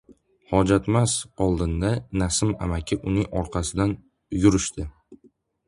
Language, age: Uzbek, 19-29